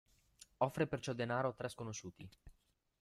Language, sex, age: Italian, male, under 19